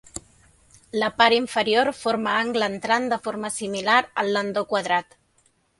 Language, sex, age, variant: Catalan, female, 40-49, Central